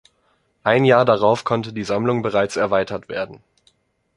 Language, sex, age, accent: German, male, 19-29, Deutschland Deutsch